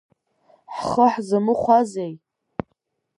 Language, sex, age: Abkhazian, female, under 19